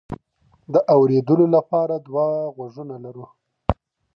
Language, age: Pashto, 30-39